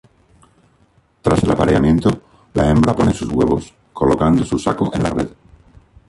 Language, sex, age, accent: Spanish, male, 60-69, España: Centro-Sur peninsular (Madrid, Toledo, Castilla-La Mancha)